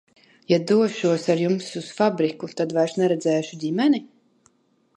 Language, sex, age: Latvian, female, 40-49